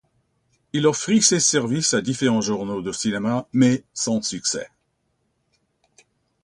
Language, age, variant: French, 70-79, Français de métropole